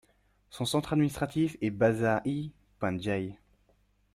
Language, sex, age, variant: French, male, under 19, Français de métropole